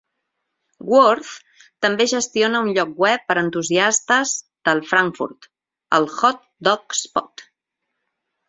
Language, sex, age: Catalan, female, 40-49